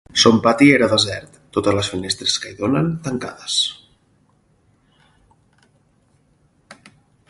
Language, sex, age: Catalan, male, 40-49